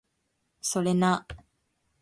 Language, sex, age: Japanese, female, under 19